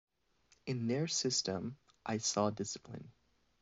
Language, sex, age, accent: English, male, 19-29, Canadian English